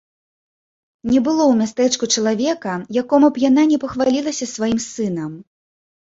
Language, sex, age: Belarusian, female, 19-29